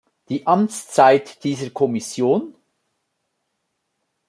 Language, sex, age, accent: German, male, 50-59, Schweizerdeutsch